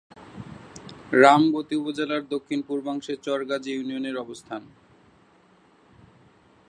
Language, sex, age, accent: Bengali, male, 30-39, Bangladeshi